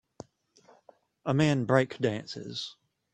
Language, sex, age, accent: English, male, 40-49, United States English